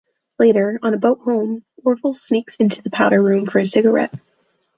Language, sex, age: English, female, 19-29